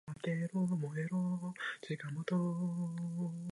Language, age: Japanese, under 19